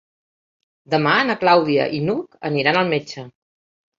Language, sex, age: Catalan, female, 60-69